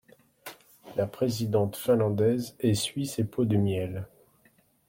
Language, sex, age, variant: French, male, 50-59, Français de métropole